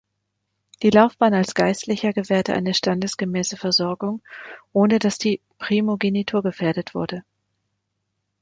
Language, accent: German, Deutschland Deutsch